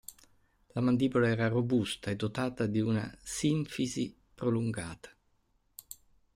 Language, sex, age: Italian, male, 50-59